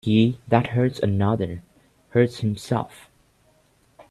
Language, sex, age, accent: English, male, 19-29, India and South Asia (India, Pakistan, Sri Lanka)